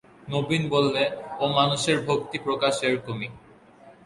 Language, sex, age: Bengali, male, under 19